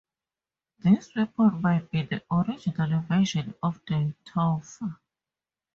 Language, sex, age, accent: English, female, 19-29, Southern African (South Africa, Zimbabwe, Namibia)